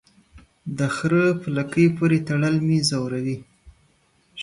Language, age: Pashto, 19-29